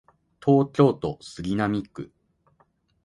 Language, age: Japanese, 40-49